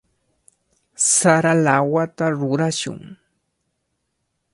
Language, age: Cajatambo North Lima Quechua, 19-29